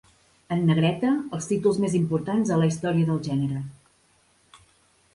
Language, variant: Catalan, Central